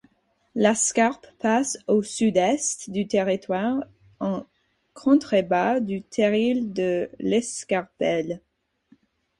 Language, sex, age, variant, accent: French, female, 19-29, Français d'Amérique du Nord, Français des États-Unis